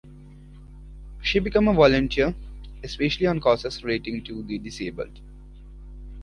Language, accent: English, India and South Asia (India, Pakistan, Sri Lanka)